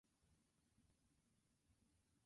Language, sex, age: English, female, 19-29